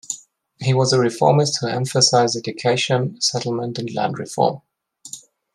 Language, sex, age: English, male, 19-29